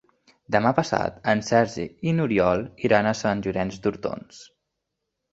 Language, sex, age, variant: Catalan, male, under 19, Nord-Occidental